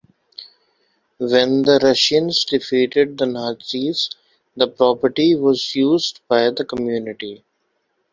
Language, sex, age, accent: English, male, 19-29, India and South Asia (India, Pakistan, Sri Lanka)